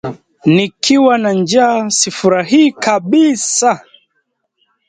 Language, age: Swahili, 19-29